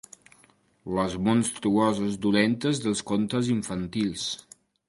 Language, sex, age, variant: Catalan, male, 19-29, Septentrional